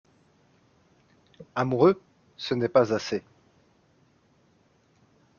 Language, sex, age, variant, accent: French, male, 30-39, Français d'Europe, Français de Belgique